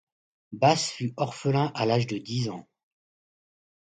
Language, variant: French, Français de métropole